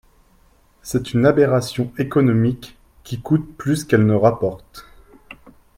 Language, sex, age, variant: French, male, 19-29, Français de métropole